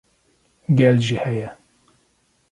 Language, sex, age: Kurdish, male, 30-39